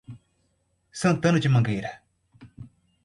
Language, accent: Portuguese, Nordestino